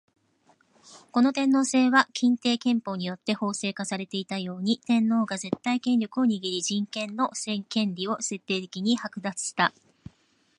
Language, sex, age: Japanese, female, 50-59